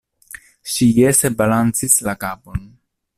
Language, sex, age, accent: Esperanto, male, 30-39, Internacia